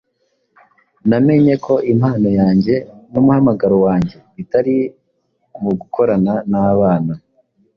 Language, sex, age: Kinyarwanda, male, 19-29